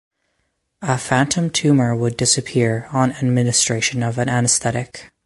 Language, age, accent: English, 19-29, Canadian English